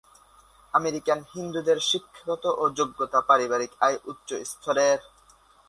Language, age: Bengali, 19-29